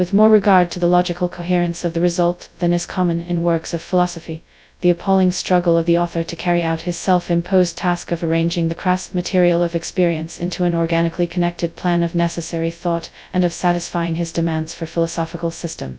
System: TTS, FastPitch